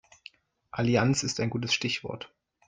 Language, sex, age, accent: German, male, 19-29, Deutschland Deutsch